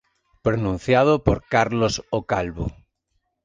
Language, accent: Galician, Normativo (estándar)